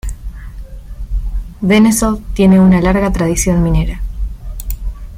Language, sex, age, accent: Spanish, female, 19-29, Rioplatense: Argentina, Uruguay, este de Bolivia, Paraguay